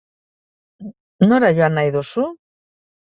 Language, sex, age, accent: Basque, female, 50-59, Mendebalekoa (Araba, Bizkaia, Gipuzkoako mendebaleko herri batzuk)